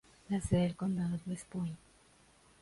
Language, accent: Spanish, Andino-Pacífico: Colombia, Perú, Ecuador, oeste de Bolivia y Venezuela andina